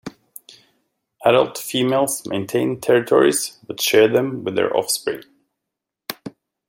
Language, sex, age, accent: English, male, 40-49, United States English